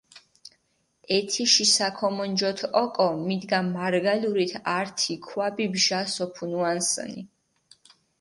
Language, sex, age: Mingrelian, female, 19-29